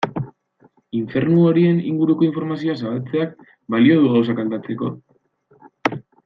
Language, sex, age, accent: Basque, male, 19-29, Erdialdekoa edo Nafarra (Gipuzkoa, Nafarroa)